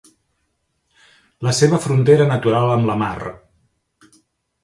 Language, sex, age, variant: Catalan, male, 40-49, Central